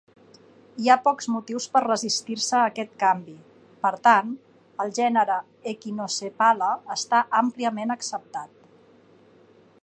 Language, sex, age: Catalan, female, 40-49